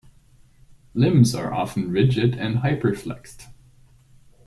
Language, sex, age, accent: English, male, 40-49, United States English